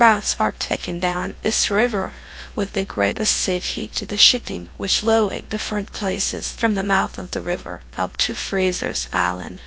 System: TTS, GlowTTS